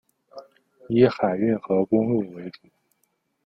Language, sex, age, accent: Chinese, male, 19-29, 出生地：河南省